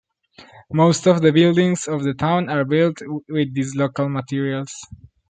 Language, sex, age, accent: English, male, under 19, United States English